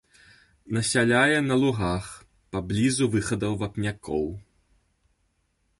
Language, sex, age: Belarusian, male, 19-29